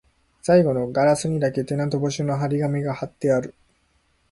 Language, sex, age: Japanese, male, 19-29